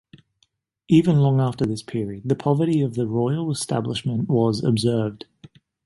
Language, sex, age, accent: English, male, 19-29, Australian English